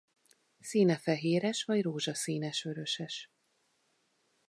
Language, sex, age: Hungarian, female, 40-49